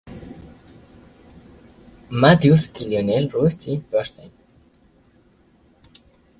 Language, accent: Spanish, Andino-Pacífico: Colombia, Perú, Ecuador, oeste de Bolivia y Venezuela andina